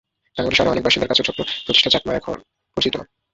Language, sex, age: Bengali, male, 19-29